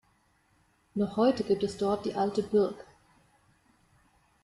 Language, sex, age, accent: German, female, 19-29, Deutschland Deutsch